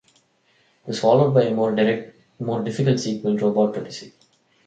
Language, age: English, 19-29